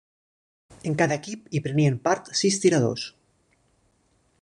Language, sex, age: Catalan, male, 40-49